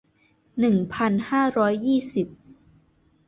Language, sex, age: Thai, female, 19-29